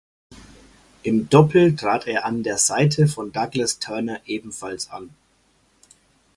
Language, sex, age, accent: German, male, 40-49, Deutschland Deutsch